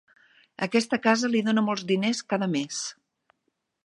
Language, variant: Catalan, Central